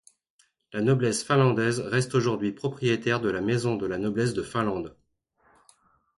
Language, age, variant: French, 50-59, Français de métropole